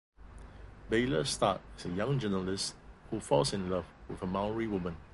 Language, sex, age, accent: English, male, 50-59, Singaporean English